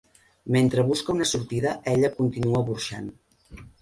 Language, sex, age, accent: Catalan, female, 50-59, nord-oriental